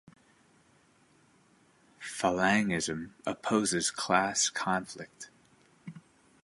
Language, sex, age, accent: English, male, 30-39, United States English